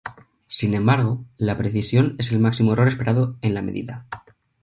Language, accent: Spanish, España: Centro-Sur peninsular (Madrid, Toledo, Castilla-La Mancha)